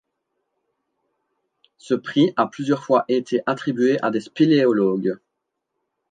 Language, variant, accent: French, Français d'Europe, Français de Belgique